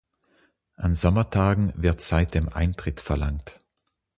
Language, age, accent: German, 40-49, Österreichisches Deutsch